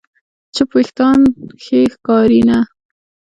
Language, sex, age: Pashto, female, under 19